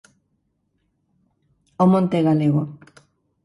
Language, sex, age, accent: Galician, female, 40-49, Normativo (estándar)